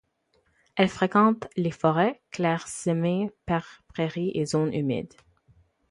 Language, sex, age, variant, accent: French, female, 19-29, Français d'Amérique du Nord, Français du Canada